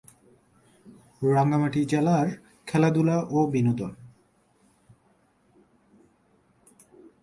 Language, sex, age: Bengali, male, 19-29